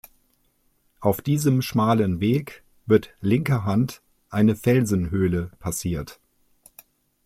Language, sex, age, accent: German, male, 50-59, Deutschland Deutsch